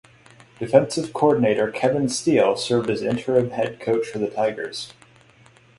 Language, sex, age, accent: English, male, 19-29, United States English